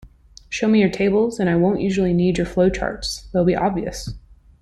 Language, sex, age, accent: English, female, 30-39, United States English